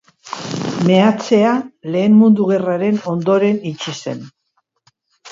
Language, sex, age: Basque, female, 60-69